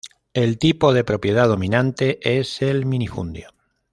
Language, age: Spanish, 30-39